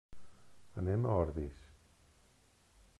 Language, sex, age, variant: Catalan, male, 40-49, Central